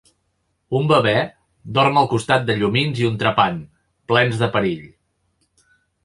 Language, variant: Catalan, Central